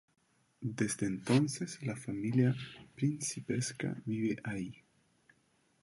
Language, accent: Spanish, Chileno: Chile, Cuyo